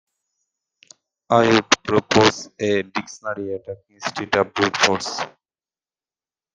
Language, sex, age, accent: English, male, 19-29, India and South Asia (India, Pakistan, Sri Lanka)